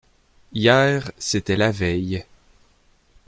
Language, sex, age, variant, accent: French, male, 30-39, Français d'Amérique du Nord, Français du Canada